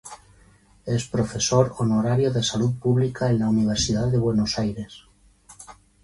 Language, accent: Spanish, España: Centro-Sur peninsular (Madrid, Toledo, Castilla-La Mancha)